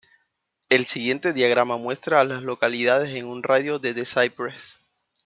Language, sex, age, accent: Spanish, male, 19-29, Caribe: Cuba, Venezuela, Puerto Rico, República Dominicana, Panamá, Colombia caribeña, México caribeño, Costa del golfo de México